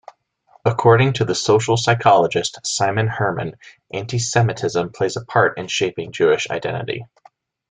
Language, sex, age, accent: English, male, 19-29, United States English